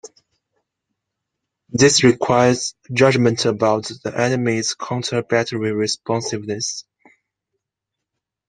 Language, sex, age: English, female, 19-29